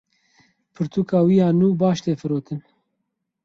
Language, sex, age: Kurdish, male, 30-39